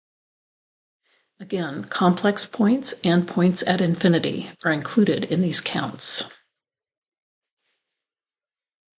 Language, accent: English, United States English